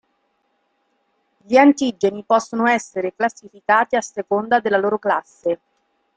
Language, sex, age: Italian, female, 30-39